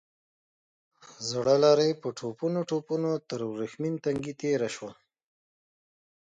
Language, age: Pashto, 30-39